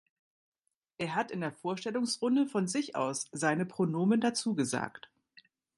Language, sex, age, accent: German, female, 50-59, Deutschland Deutsch